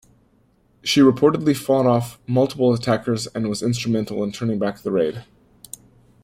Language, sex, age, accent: English, male, 19-29, United States English